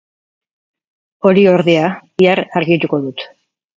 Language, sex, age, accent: Basque, female, 50-59, Erdialdekoa edo Nafarra (Gipuzkoa, Nafarroa)